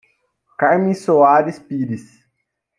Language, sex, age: Portuguese, male, 19-29